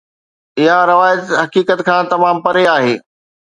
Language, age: Sindhi, 40-49